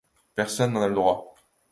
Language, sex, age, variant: French, male, 19-29, Français de métropole